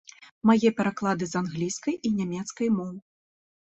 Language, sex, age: Belarusian, female, 30-39